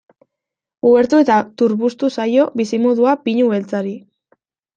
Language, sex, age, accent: Basque, female, 19-29, Mendebalekoa (Araba, Bizkaia, Gipuzkoako mendebaleko herri batzuk)